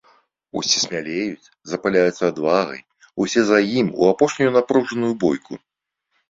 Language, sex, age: Belarusian, male, 40-49